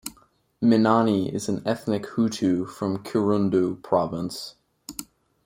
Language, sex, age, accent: English, male, under 19, United States English